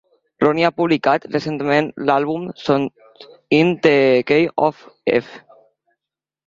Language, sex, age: Catalan, female, 50-59